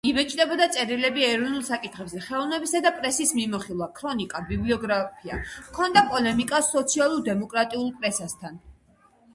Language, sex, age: Georgian, female, 40-49